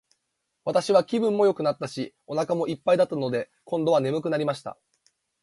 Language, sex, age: Japanese, male, 19-29